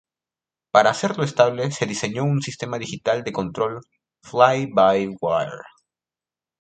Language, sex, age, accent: Spanish, male, under 19, Andino-Pacífico: Colombia, Perú, Ecuador, oeste de Bolivia y Venezuela andina